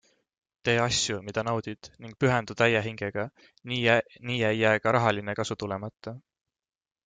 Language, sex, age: Estonian, male, 19-29